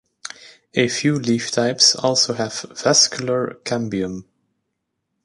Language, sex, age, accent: English, male, 19-29, England English